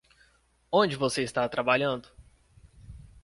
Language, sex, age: Portuguese, male, 19-29